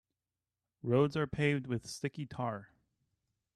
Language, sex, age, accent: English, male, 30-39, United States English